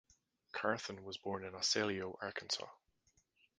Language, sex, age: English, male, 30-39